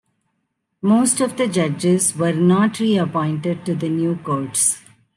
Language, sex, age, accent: English, female, 50-59, India and South Asia (India, Pakistan, Sri Lanka)